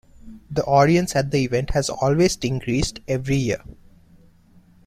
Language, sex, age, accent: English, male, 19-29, England English